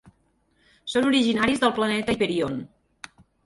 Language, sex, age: Catalan, female, 50-59